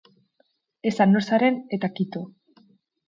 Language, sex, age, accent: Basque, female, 19-29, Mendebalekoa (Araba, Bizkaia, Gipuzkoako mendebaleko herri batzuk)